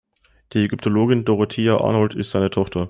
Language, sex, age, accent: German, male, 19-29, Österreichisches Deutsch